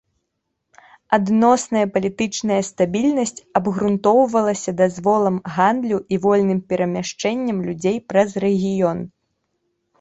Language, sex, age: Belarusian, female, 19-29